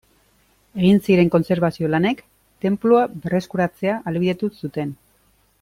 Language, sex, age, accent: Basque, female, 40-49, Erdialdekoa edo Nafarra (Gipuzkoa, Nafarroa)